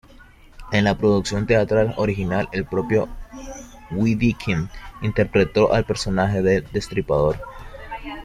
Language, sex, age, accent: Spanish, male, 19-29, México